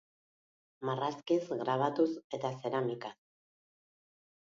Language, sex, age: Basque, female, 40-49